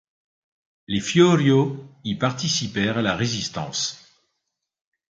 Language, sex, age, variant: French, male, 50-59, Français de métropole